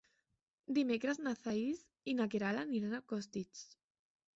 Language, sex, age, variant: Catalan, female, 19-29, Central